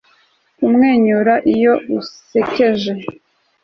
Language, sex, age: Kinyarwanda, female, 19-29